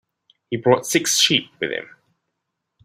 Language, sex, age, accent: English, male, 19-29, Australian English